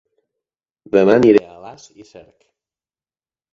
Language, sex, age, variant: Catalan, male, 30-39, Central